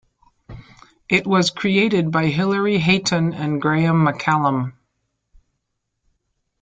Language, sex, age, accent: English, female, 50-59, United States English